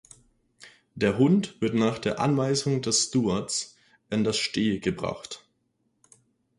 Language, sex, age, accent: German, male, 19-29, Deutschland Deutsch